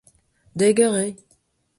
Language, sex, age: Breton, female, 50-59